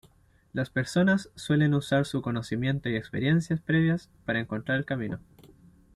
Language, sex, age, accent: Spanish, male, 19-29, Chileno: Chile, Cuyo